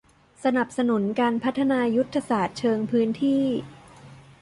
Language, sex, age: Thai, female, 19-29